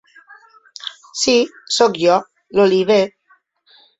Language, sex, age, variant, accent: Catalan, female, 40-49, Balear, mallorquí; Palma